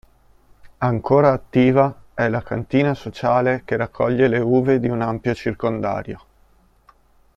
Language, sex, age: Italian, male, 30-39